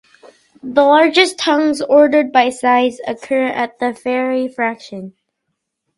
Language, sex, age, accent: English, male, under 19, United States English